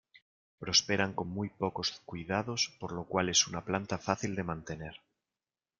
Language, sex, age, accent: Spanish, male, 30-39, España: Norte peninsular (Asturias, Castilla y León, Cantabria, País Vasco, Navarra, Aragón, La Rioja, Guadalajara, Cuenca)